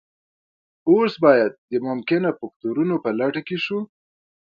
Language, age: Pashto, 19-29